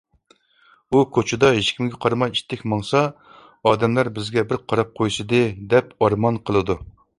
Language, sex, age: Uyghur, male, 40-49